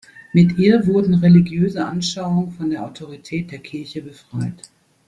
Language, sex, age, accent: German, female, 50-59, Deutschland Deutsch